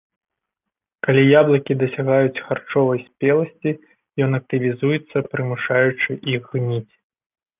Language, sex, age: Belarusian, male, 30-39